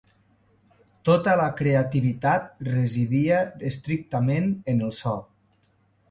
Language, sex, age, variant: Catalan, male, 30-39, Nord-Occidental